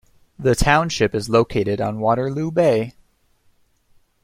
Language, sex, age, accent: English, male, 19-29, United States English